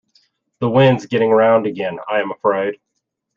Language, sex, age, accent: English, male, 30-39, United States English